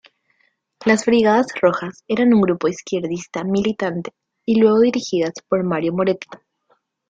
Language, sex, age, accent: Spanish, female, 19-29, Rioplatense: Argentina, Uruguay, este de Bolivia, Paraguay